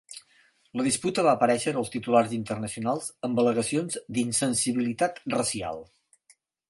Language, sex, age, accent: Catalan, male, 60-69, central; septentrional